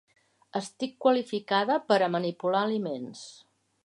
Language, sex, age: Catalan, female, 60-69